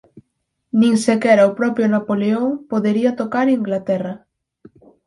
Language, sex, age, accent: Galician, female, 19-29, Atlántico (seseo e gheada)